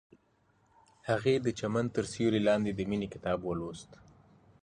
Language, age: Pashto, 30-39